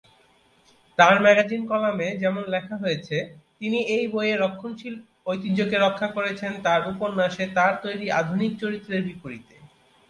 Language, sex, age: Bengali, male, 30-39